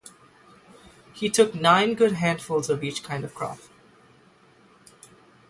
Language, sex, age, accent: English, male, 19-29, United States English; England English; India and South Asia (India, Pakistan, Sri Lanka)